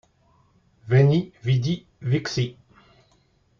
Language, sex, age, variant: French, male, 60-69, Français de métropole